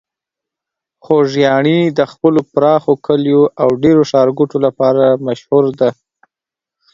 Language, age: Pashto, 30-39